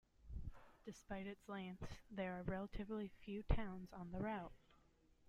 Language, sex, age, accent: English, female, 19-29, United States English